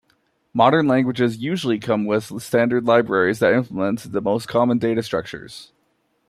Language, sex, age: English, male, 19-29